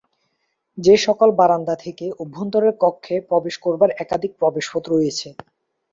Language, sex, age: Bengali, male, under 19